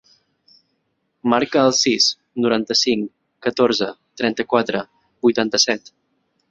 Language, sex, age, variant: Catalan, male, 19-29, Central